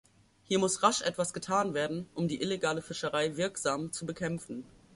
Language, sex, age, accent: German, female, 19-29, Deutschland Deutsch